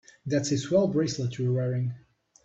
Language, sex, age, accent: English, male, 19-29, United States English